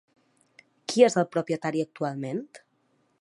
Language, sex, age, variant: Catalan, female, 30-39, Balear